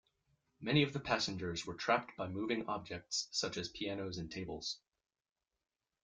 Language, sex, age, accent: English, male, 19-29, United States English